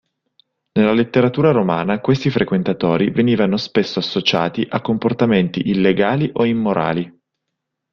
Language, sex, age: Italian, male, 30-39